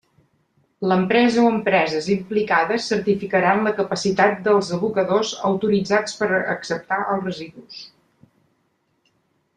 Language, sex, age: Catalan, female, 70-79